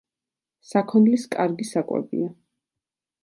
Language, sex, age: Georgian, female, 19-29